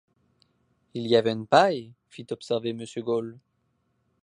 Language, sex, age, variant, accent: French, male, 19-29, Français d'Amérique du Nord, Français du Canada